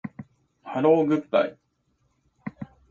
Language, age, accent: Japanese, 50-59, 標準語